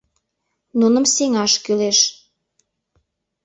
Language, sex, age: Mari, female, 19-29